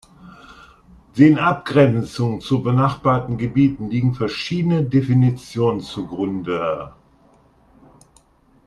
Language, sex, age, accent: German, male, 50-59, Deutschland Deutsch